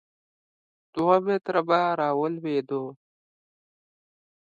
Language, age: Pashto, 30-39